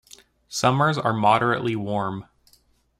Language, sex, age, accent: English, male, 19-29, United States English